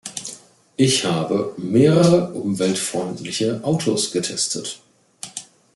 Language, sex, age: German, male, 40-49